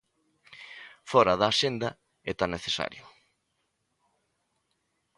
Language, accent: Galician, Normativo (estándar)